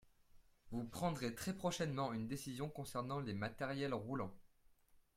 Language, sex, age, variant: French, male, 19-29, Français de métropole